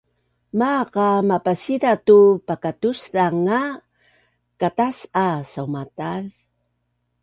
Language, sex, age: Bunun, female, 60-69